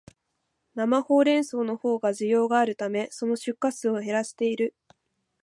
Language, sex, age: Japanese, female, 19-29